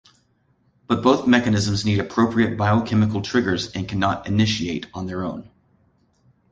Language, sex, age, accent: English, male, 40-49, United States English